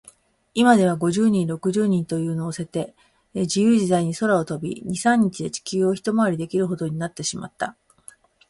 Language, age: Japanese, 40-49